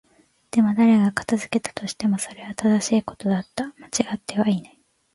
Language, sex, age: Japanese, female, 19-29